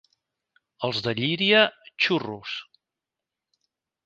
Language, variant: Catalan, Central